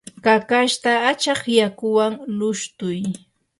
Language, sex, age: Yanahuanca Pasco Quechua, female, 30-39